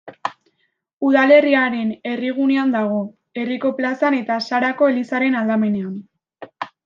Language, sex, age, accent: Basque, female, under 19, Mendebalekoa (Araba, Bizkaia, Gipuzkoako mendebaleko herri batzuk)